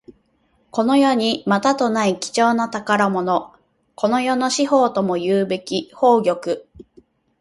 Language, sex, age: Japanese, female, 19-29